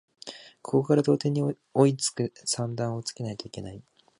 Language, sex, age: Japanese, male, 19-29